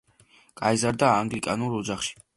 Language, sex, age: Georgian, male, 19-29